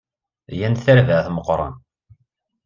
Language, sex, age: Kabyle, male, 40-49